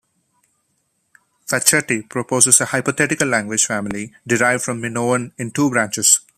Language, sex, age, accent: English, male, 19-29, India and South Asia (India, Pakistan, Sri Lanka)